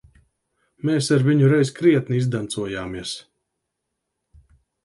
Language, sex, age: Latvian, male, 50-59